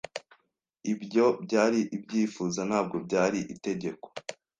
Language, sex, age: Kinyarwanda, male, under 19